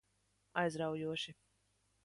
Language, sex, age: Latvian, female, 30-39